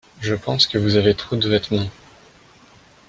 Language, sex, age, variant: French, male, 19-29, Français de métropole